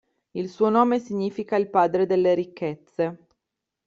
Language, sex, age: Italian, female, 30-39